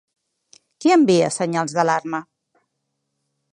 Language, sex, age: Catalan, female, 50-59